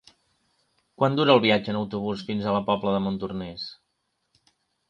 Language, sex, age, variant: Catalan, male, 40-49, Central